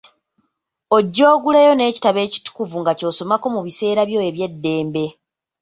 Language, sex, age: Ganda, female, 19-29